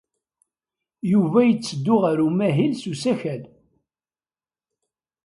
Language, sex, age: Kabyle, male, 70-79